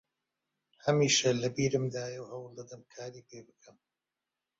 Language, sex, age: Central Kurdish, male, 30-39